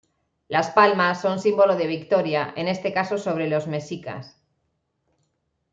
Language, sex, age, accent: Spanish, female, 40-49, España: Norte peninsular (Asturias, Castilla y León, Cantabria, País Vasco, Navarra, Aragón, La Rioja, Guadalajara, Cuenca)